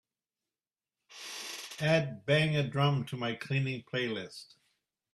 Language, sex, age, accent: English, male, 60-69, Canadian English